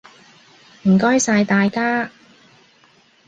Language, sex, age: Cantonese, female, 30-39